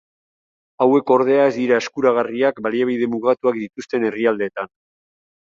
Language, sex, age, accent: Basque, male, 50-59, Erdialdekoa edo Nafarra (Gipuzkoa, Nafarroa)